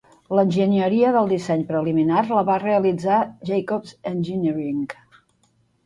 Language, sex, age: Catalan, female, 50-59